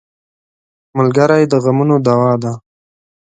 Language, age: Pashto, 19-29